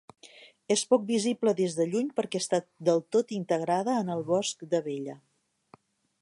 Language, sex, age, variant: Catalan, female, 60-69, Central